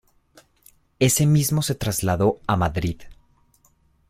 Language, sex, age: Spanish, male, 19-29